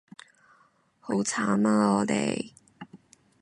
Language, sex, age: Cantonese, female, 19-29